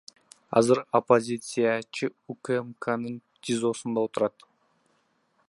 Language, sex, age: Kyrgyz, female, 19-29